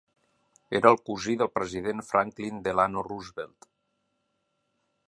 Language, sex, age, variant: Catalan, male, 60-69, Central